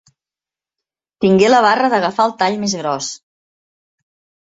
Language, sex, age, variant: Catalan, female, 50-59, Central